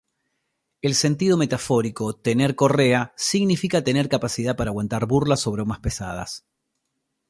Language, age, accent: Spanish, 30-39, Rioplatense: Argentina, Uruguay, este de Bolivia, Paraguay